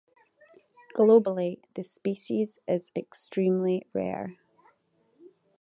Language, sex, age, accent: English, female, 19-29, Scottish English